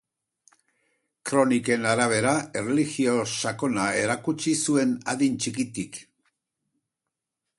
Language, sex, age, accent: Basque, male, 70-79, Erdialdekoa edo Nafarra (Gipuzkoa, Nafarroa)